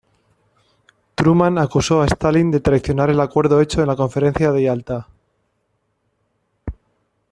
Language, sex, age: Spanish, male, 50-59